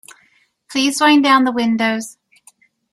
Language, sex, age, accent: English, female, 40-49, United States English